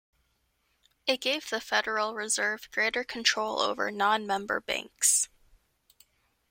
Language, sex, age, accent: English, female, 19-29, United States English